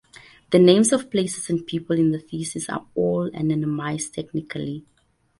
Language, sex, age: English, female, 30-39